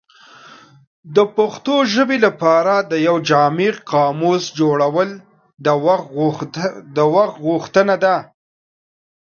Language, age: Pashto, 30-39